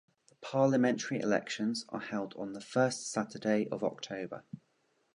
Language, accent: English, England English